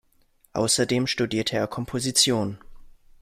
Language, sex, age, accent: German, male, 19-29, Deutschland Deutsch